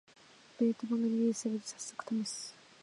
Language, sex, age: Japanese, female, 19-29